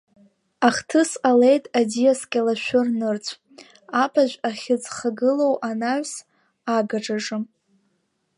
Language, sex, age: Abkhazian, female, under 19